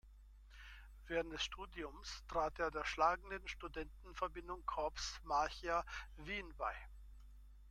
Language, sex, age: German, male, 50-59